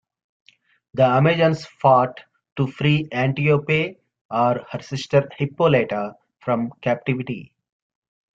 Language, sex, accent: English, male, England English